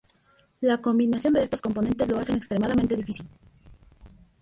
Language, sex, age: Spanish, female, 30-39